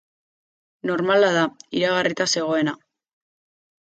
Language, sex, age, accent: Basque, female, 19-29, Mendebalekoa (Araba, Bizkaia, Gipuzkoako mendebaleko herri batzuk)